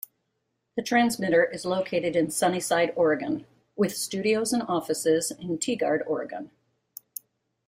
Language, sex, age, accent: English, female, 50-59, United States English